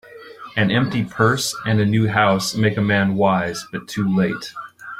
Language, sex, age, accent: English, male, 40-49, United States English